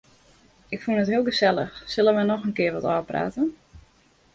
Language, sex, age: Western Frisian, female, 19-29